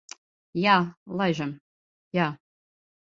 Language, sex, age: Latvian, female, 30-39